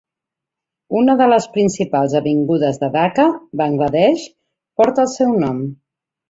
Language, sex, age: Catalan, female, 40-49